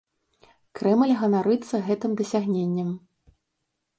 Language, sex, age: Belarusian, female, 40-49